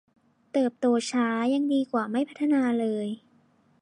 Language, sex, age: Thai, female, under 19